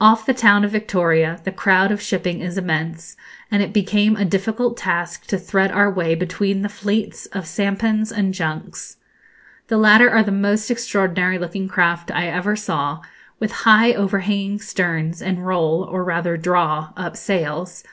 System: none